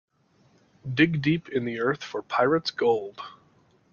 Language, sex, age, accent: English, male, 30-39, Canadian English